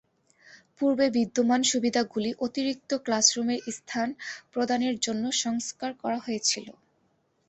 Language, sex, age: Bengali, female, 19-29